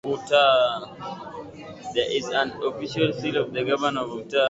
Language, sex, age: English, male, 19-29